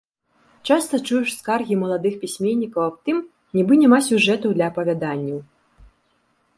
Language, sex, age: Belarusian, female, 30-39